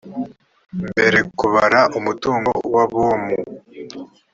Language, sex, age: Kinyarwanda, male, 19-29